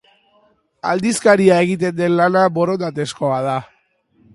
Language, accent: Basque, Mendebalekoa (Araba, Bizkaia, Gipuzkoako mendebaleko herri batzuk)